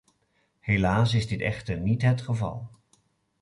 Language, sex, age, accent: Dutch, male, 50-59, Nederlands Nederlands